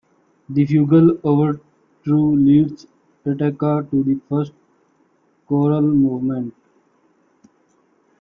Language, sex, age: English, male, 19-29